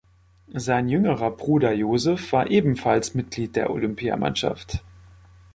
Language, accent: German, Deutschland Deutsch